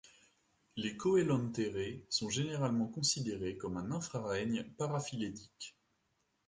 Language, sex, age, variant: French, male, 19-29, Français de métropole